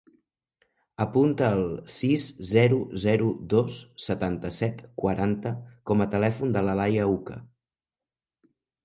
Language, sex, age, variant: Catalan, male, 19-29, Central